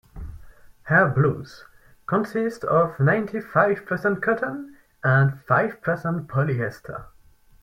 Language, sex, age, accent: English, male, 19-29, french accent